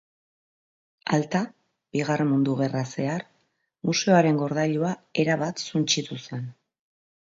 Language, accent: Basque, Mendebalekoa (Araba, Bizkaia, Gipuzkoako mendebaleko herri batzuk)